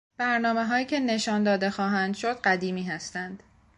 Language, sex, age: Persian, female, 19-29